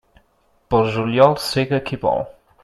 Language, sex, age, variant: Catalan, male, 19-29, Central